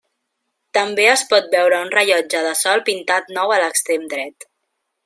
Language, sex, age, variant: Catalan, female, 19-29, Central